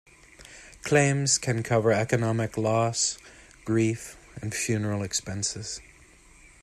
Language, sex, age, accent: English, male, 30-39, United States English